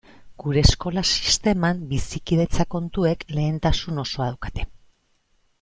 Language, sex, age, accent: Basque, female, 40-49, Mendebalekoa (Araba, Bizkaia, Gipuzkoako mendebaleko herri batzuk)